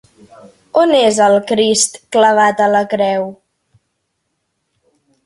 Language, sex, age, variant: Catalan, female, under 19, Central